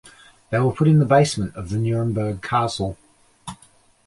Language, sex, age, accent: English, male, 40-49, Australian English